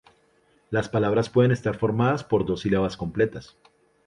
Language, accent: Spanish, Andino-Pacífico: Colombia, Perú, Ecuador, oeste de Bolivia y Venezuela andina